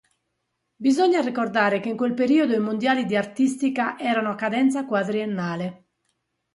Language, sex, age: Italian, female, 50-59